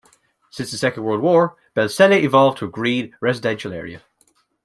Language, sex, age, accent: English, male, 19-29, Irish English